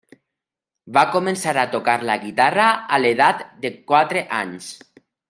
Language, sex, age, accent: Catalan, male, 30-39, valencià